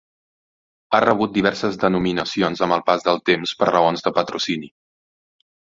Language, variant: Catalan, Central